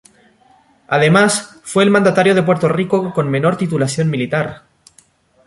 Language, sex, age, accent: Spanish, male, 19-29, Chileno: Chile, Cuyo